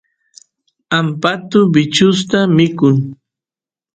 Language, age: Santiago del Estero Quichua, 40-49